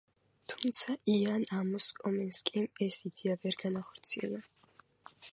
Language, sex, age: Georgian, female, 19-29